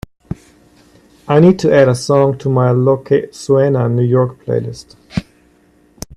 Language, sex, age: English, male, 30-39